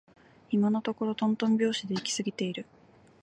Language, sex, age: Japanese, female, 19-29